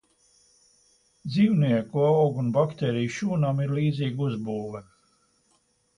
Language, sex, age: Latvian, male, 70-79